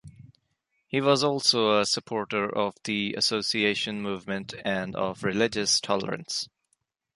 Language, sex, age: English, male, 19-29